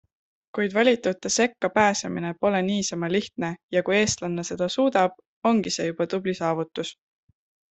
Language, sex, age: Estonian, female, 19-29